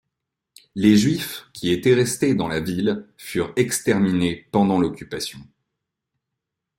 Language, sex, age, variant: French, male, 30-39, Français de métropole